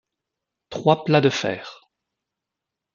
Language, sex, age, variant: French, male, 30-39, Français de métropole